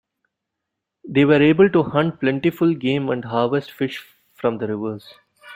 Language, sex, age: English, male, 19-29